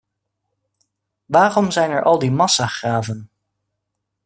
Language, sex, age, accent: Dutch, male, 19-29, Nederlands Nederlands